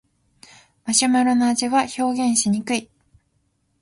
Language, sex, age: Japanese, female, 19-29